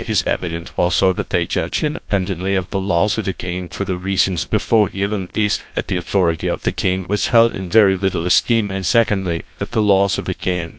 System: TTS, GlowTTS